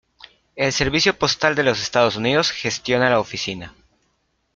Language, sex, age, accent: Spanish, male, 30-39, México